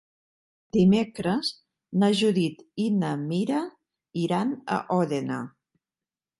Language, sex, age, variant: Catalan, female, 60-69, Central